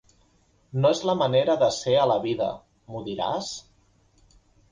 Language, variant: Catalan, Central